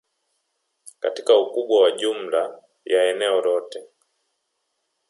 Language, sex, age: Swahili, male, 30-39